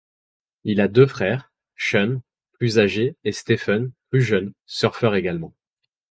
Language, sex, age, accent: French, male, 19-29, Français de Belgique